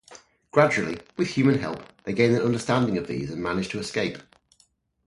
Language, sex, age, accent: English, male, 30-39, England English